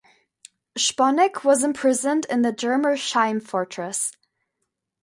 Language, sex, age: English, female, under 19